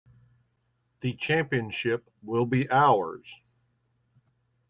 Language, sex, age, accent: English, male, 40-49, United States English